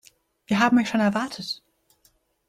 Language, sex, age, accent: German, female, under 19, Deutschland Deutsch